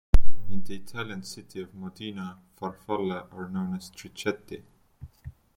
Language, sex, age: English, male, 19-29